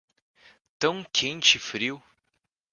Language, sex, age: Portuguese, male, under 19